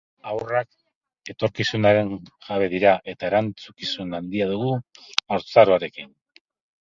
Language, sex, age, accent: Basque, male, 50-59, Erdialdekoa edo Nafarra (Gipuzkoa, Nafarroa)